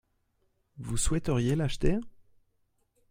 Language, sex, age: French, male, 30-39